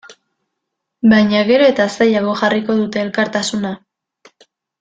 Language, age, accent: Basque, 19-29, Erdialdekoa edo Nafarra (Gipuzkoa, Nafarroa)